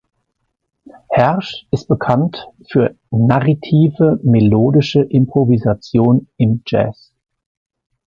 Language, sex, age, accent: German, male, 50-59, Deutschland Deutsch